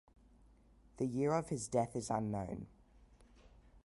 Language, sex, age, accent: English, male, under 19, Australian English